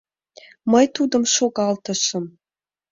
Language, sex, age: Mari, female, 19-29